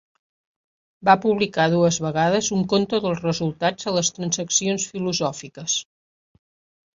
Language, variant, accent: Catalan, Septentrional, Empordanès